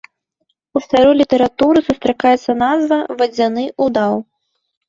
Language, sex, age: Belarusian, female, 19-29